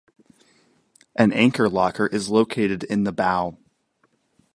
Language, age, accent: English, 19-29, United States English